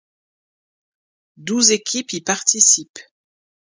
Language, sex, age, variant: French, female, 40-49, Français de métropole